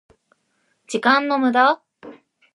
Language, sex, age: Japanese, female, 19-29